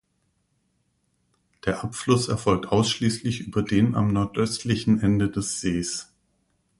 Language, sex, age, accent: German, male, 40-49, Deutschland Deutsch